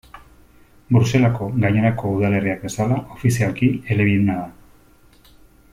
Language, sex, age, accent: Basque, male, 40-49, Mendebalekoa (Araba, Bizkaia, Gipuzkoako mendebaleko herri batzuk)